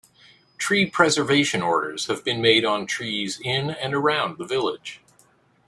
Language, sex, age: English, male, 50-59